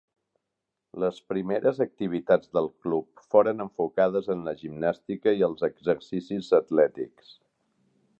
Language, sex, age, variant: Catalan, male, 50-59, Central